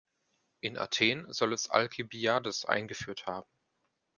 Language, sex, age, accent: German, male, 19-29, Deutschland Deutsch